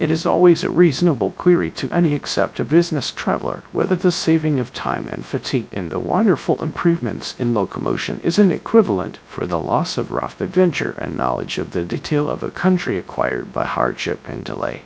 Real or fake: fake